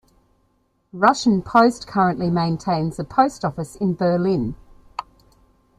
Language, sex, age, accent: English, female, 50-59, Australian English